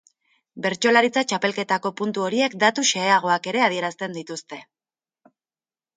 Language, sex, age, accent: Basque, female, 30-39, Erdialdekoa edo Nafarra (Gipuzkoa, Nafarroa)